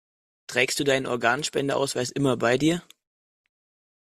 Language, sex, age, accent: German, male, under 19, Deutschland Deutsch